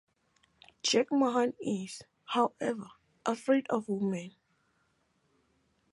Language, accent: English, Southern African (South Africa, Zimbabwe, Namibia)